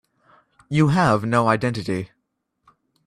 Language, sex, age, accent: English, male, under 19, United States English